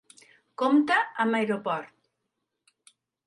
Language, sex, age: Catalan, female, 60-69